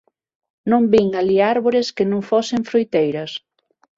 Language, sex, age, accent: Galician, female, 30-39, Normativo (estándar); Neofalante